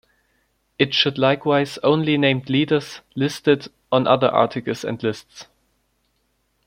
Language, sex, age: English, male, under 19